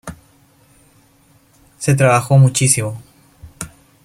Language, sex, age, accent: Spanish, male, 30-39, Chileno: Chile, Cuyo